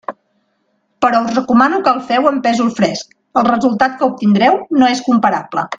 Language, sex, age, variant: Catalan, female, 40-49, Nord-Occidental